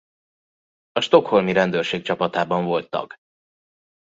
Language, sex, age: Hungarian, male, 30-39